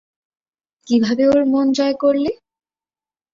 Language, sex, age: Bengali, female, 19-29